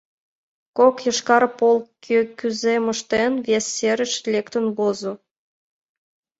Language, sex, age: Mari, female, under 19